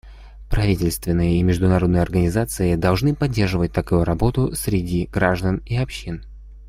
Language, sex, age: Russian, male, 19-29